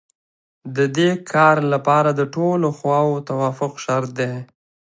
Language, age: Pashto, 19-29